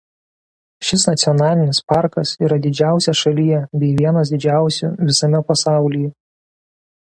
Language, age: Lithuanian, 19-29